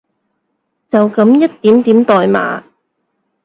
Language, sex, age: Cantonese, female, 30-39